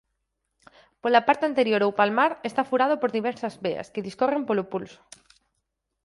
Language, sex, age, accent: Galician, female, 19-29, Atlántico (seseo e gheada)